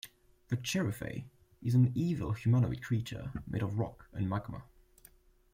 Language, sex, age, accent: English, male, 19-29, England English